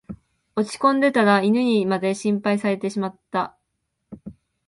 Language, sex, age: Japanese, female, 19-29